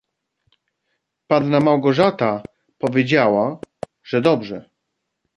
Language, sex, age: Polish, male, 40-49